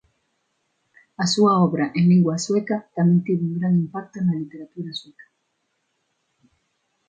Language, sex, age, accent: Galician, female, 19-29, Neofalante